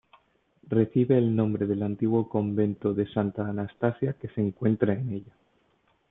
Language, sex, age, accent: Spanish, male, 19-29, España: Centro-Sur peninsular (Madrid, Toledo, Castilla-La Mancha)